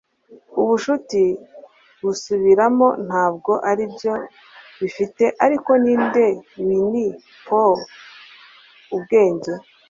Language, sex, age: Kinyarwanda, female, 30-39